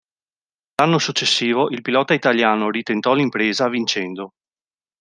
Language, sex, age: Italian, male, 40-49